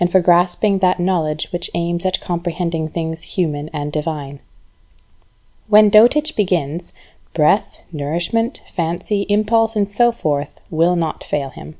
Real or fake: real